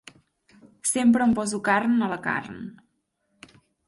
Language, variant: Catalan, Septentrional